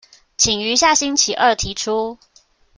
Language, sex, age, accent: Chinese, female, 19-29, 出生地：新北市